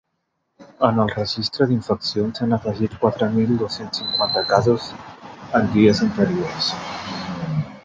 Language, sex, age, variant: Catalan, male, 40-49, Central